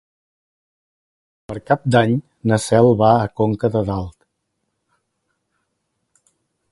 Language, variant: Catalan, Central